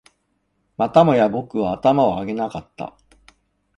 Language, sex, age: Japanese, male, 60-69